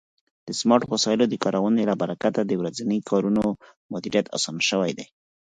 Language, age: Pashto, 30-39